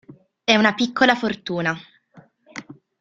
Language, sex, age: Italian, female, 19-29